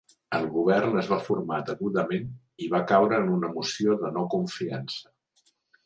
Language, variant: Catalan, Central